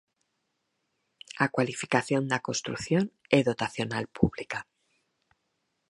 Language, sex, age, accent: Galician, female, 50-59, Normativo (estándar)